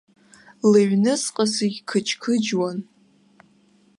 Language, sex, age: Abkhazian, female, under 19